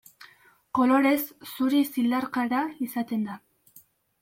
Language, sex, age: Basque, female, under 19